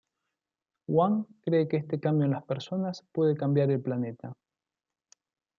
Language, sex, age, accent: Spanish, male, 40-49, Rioplatense: Argentina, Uruguay, este de Bolivia, Paraguay